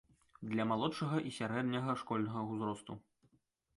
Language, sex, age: Belarusian, male, 19-29